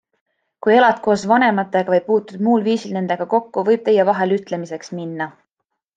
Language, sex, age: Estonian, female, 19-29